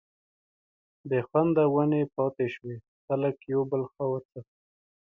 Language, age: Pashto, 19-29